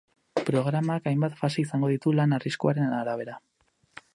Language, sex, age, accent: Basque, male, 19-29, Erdialdekoa edo Nafarra (Gipuzkoa, Nafarroa)